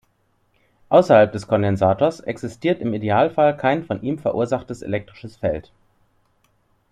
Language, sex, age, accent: German, male, 30-39, Deutschland Deutsch